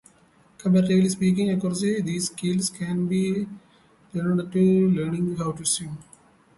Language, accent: English, United States English